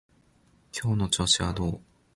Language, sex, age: Japanese, male, 19-29